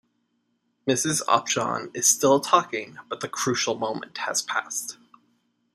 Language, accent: English, United States English